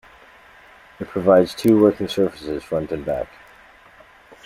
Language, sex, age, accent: English, male, 30-39, Canadian English